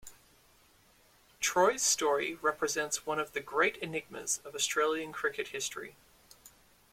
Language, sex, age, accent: English, male, 19-29, Australian English